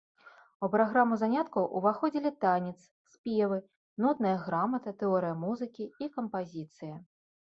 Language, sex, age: Belarusian, female, 30-39